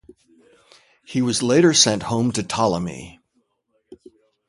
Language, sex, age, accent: English, male, 50-59, United States English